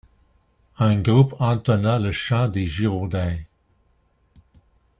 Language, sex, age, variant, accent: French, male, 50-59, Français d'Amérique du Nord, Français du Canada